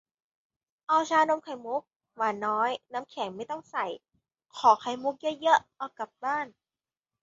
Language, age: Thai, 19-29